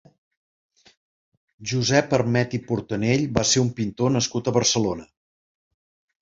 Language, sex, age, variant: Catalan, male, 50-59, Central